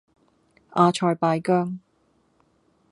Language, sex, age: Cantonese, female, 40-49